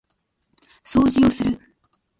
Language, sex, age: Japanese, female, 30-39